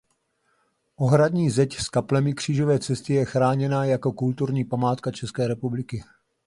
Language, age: Czech, 40-49